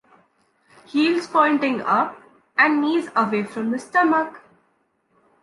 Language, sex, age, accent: English, female, 19-29, India and South Asia (India, Pakistan, Sri Lanka)